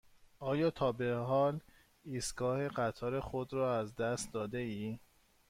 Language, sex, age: Persian, male, 30-39